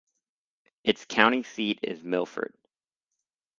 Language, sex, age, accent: English, male, 19-29, United States English